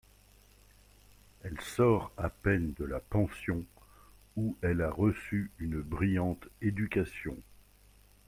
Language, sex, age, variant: French, male, 50-59, Français de métropole